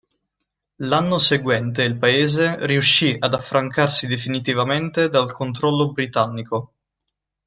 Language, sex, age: Italian, male, 19-29